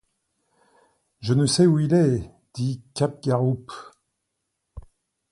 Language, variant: French, Français de métropole